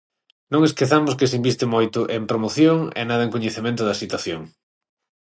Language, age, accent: Galician, 30-39, Central (gheada); Normativo (estándar); Neofalante